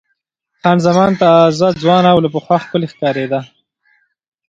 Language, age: Pashto, 19-29